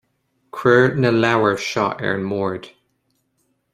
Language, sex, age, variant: Irish, male, 19-29, Gaeilge na Mumhan